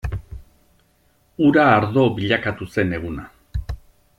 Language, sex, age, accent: Basque, male, 50-59, Mendebalekoa (Araba, Bizkaia, Gipuzkoako mendebaleko herri batzuk)